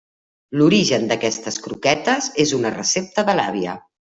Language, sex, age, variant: Catalan, female, 50-59, Central